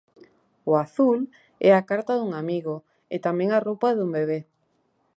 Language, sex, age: Galician, female, 40-49